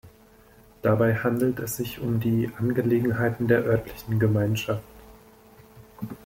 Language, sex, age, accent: German, male, 19-29, Deutschland Deutsch